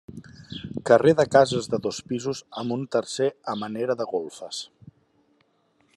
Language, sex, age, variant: Catalan, male, 30-39, Central